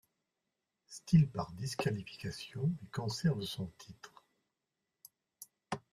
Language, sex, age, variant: French, male, 60-69, Français de métropole